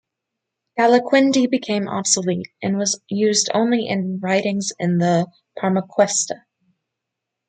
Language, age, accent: English, 19-29, United States English